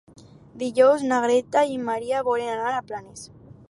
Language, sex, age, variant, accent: Catalan, female, under 19, Alacantí, valencià